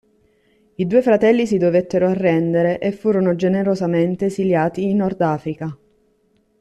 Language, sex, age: Italian, female, 30-39